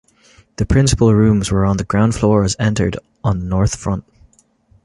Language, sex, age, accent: English, male, 19-29, Irish English